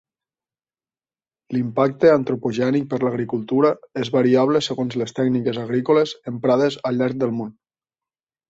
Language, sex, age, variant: Catalan, male, 30-39, Septentrional